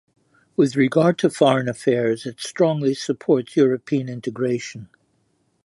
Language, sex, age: English, male, 70-79